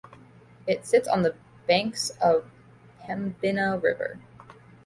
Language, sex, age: English, female, 19-29